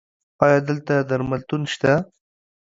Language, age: Pashto, 19-29